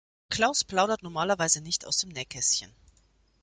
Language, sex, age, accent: German, female, 19-29, Deutschland Deutsch